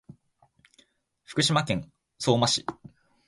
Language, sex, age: Japanese, male, 19-29